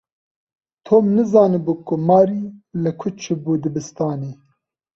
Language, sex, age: Kurdish, male, 19-29